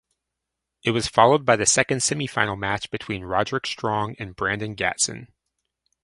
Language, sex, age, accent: English, male, 30-39, United States English